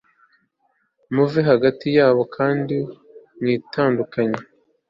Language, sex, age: Kinyarwanda, male, 19-29